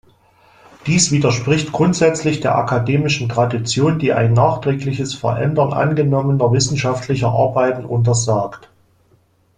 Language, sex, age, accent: German, male, 40-49, Deutschland Deutsch